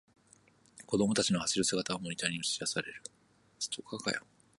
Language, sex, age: Japanese, male, 19-29